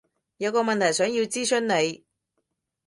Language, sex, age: Cantonese, female, 30-39